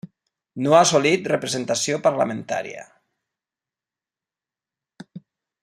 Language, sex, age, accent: Catalan, male, 40-49, valencià